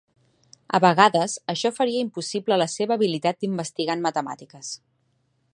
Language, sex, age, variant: Catalan, female, 19-29, Central